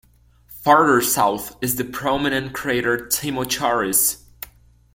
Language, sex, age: English, male, under 19